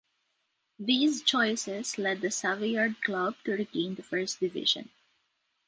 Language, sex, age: English, female, 19-29